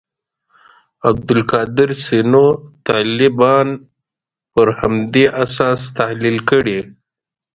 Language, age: Pashto, 30-39